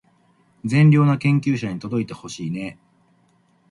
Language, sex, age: Japanese, male, 50-59